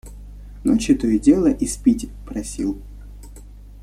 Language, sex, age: Russian, male, 19-29